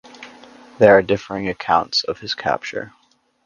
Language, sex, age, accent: English, male, 19-29, United States English